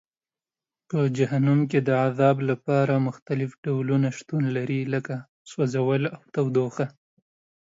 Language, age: Pashto, 19-29